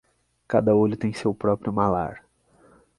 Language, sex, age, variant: Portuguese, male, 30-39, Portuguese (Brasil)